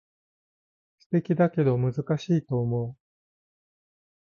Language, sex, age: Japanese, male, 60-69